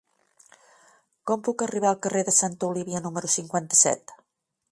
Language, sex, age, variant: Catalan, female, 50-59, Nord-Occidental